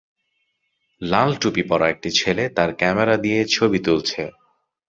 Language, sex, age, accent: Bengali, male, 30-39, চলিত